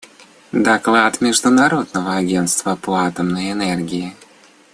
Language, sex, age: Russian, male, 19-29